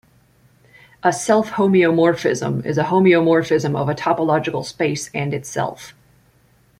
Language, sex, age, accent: English, female, 19-29, United States English